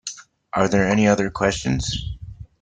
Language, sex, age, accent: English, male, 50-59, Canadian English